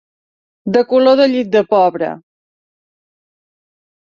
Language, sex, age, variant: Catalan, female, 60-69, Central